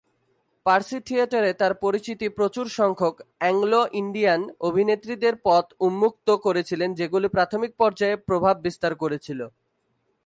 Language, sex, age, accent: Bengali, male, 19-29, fluent